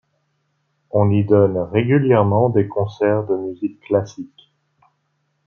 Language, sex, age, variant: French, male, 40-49, Français de métropole